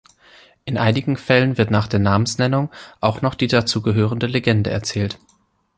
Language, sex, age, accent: German, male, 19-29, Deutschland Deutsch